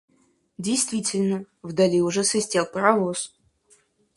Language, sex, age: Russian, female, 19-29